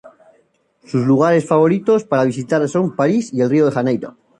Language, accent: Spanish, España: Norte peninsular (Asturias, Castilla y León, Cantabria, País Vasco, Navarra, Aragón, La Rioja, Guadalajara, Cuenca)